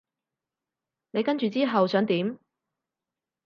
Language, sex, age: Cantonese, female, 30-39